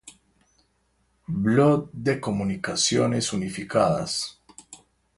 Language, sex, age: Spanish, male, 19-29